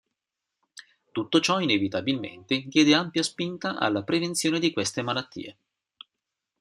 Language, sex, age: Italian, male, 50-59